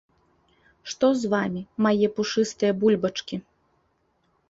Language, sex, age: Belarusian, female, 30-39